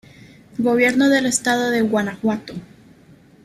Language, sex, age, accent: Spanish, female, 19-29, México